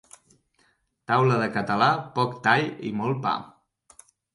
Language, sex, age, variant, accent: Catalan, male, 19-29, Balear, mallorquí